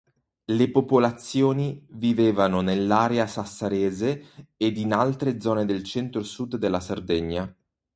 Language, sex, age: Italian, male, 30-39